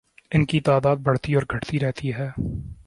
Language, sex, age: Urdu, male, 19-29